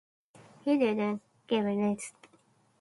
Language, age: English, 19-29